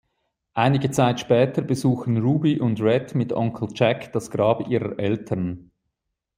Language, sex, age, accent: German, male, 40-49, Schweizerdeutsch